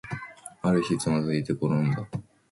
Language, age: Japanese, 19-29